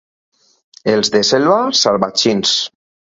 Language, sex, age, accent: Catalan, male, 30-39, apitxat